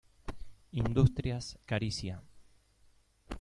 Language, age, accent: Spanish, 30-39, Rioplatense: Argentina, Uruguay, este de Bolivia, Paraguay